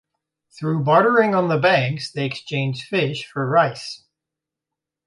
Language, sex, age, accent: English, male, 50-59, United States English